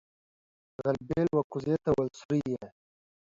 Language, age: Pashto, under 19